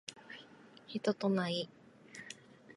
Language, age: Japanese, 30-39